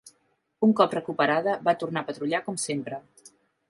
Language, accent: Catalan, Barcelona